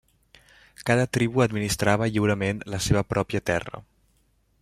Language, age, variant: Catalan, 19-29, Central